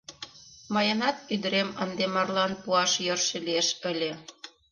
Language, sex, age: Mari, female, 40-49